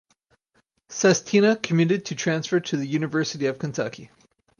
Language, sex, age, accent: English, male, 30-39, United States English